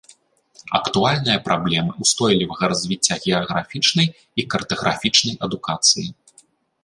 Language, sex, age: Belarusian, male, 30-39